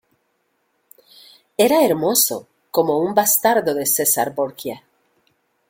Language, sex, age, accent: Spanish, female, 40-49, América central